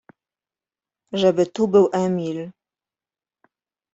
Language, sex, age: Polish, female, 30-39